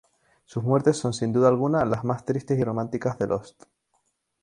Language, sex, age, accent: Spanish, male, 19-29, España: Islas Canarias